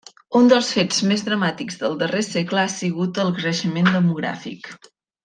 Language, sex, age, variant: Catalan, female, 19-29, Central